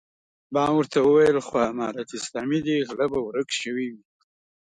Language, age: Pashto, 19-29